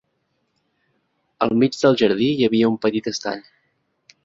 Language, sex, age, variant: Catalan, male, 19-29, Central